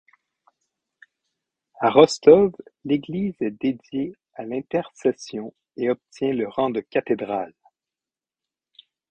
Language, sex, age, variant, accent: French, male, 30-39, Français d'Amérique du Nord, Français du Canada